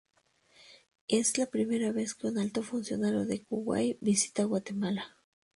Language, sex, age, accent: Spanish, female, 30-39, México